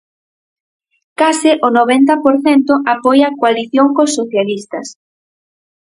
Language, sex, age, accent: Galician, female, under 19, Normativo (estándar)